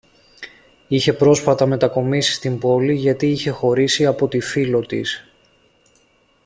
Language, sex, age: Greek, male, 40-49